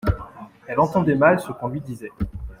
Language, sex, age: French, male, 19-29